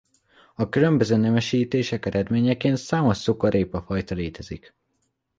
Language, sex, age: Hungarian, male, under 19